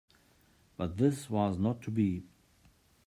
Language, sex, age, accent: English, male, 60-69, Southern African (South Africa, Zimbabwe, Namibia)